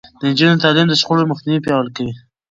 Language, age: Pashto, 19-29